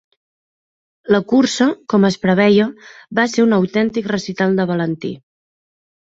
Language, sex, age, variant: Catalan, female, 19-29, Central